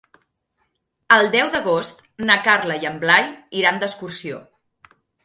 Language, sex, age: Catalan, female, 19-29